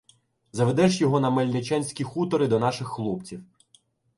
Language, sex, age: Ukrainian, male, 19-29